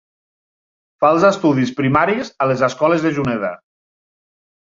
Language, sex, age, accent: Catalan, male, 30-39, Lleidatà